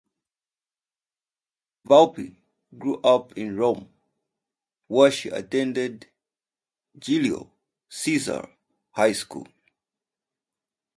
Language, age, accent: English, 19-29, United States English; England English